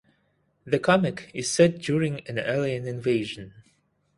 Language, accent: English, Russian